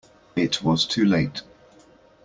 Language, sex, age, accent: English, male, 30-39, England English